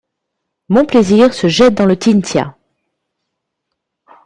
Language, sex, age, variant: French, female, 50-59, Français de métropole